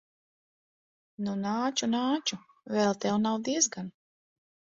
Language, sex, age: Latvian, female, 40-49